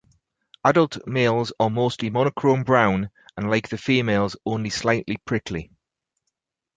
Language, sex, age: English, male, 50-59